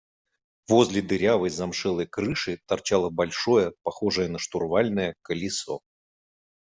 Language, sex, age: Russian, male, 40-49